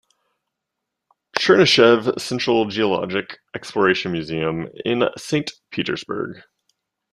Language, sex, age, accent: English, male, 30-39, United States English